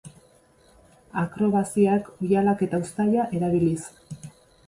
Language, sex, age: Basque, female, 40-49